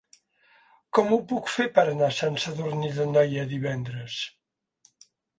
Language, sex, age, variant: Catalan, male, 70-79, Central